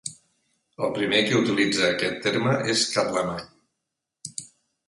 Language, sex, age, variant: Catalan, male, 60-69, Central